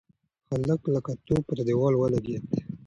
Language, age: Pashto, 19-29